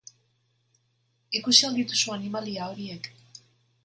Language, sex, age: Basque, female, 60-69